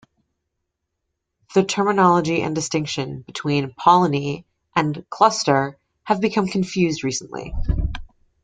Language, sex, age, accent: English, female, 19-29, United States English